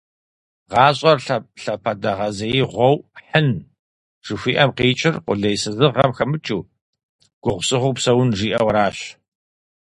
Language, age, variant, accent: Kabardian, 40-49, Адыгэбзэ (Къэбэрдей, Кирил, псоми зэдай), Джылэхъстэней (Gilahsteney)